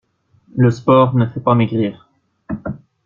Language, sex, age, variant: French, male, 19-29, Français de métropole